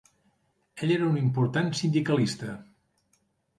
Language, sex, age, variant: Catalan, male, 50-59, Central